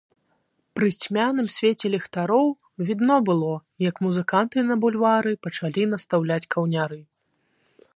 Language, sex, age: Belarusian, female, 19-29